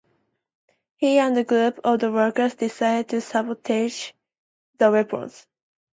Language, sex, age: English, female, 19-29